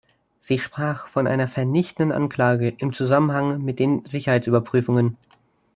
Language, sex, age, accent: German, male, under 19, Deutschland Deutsch